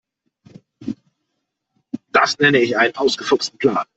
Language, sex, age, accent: German, male, 30-39, Deutschland Deutsch